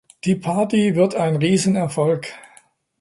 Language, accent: German, Deutschland Deutsch